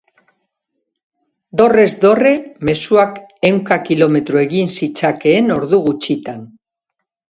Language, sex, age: Basque, female, 60-69